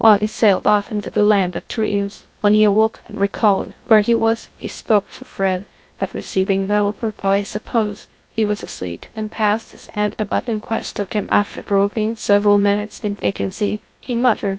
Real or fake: fake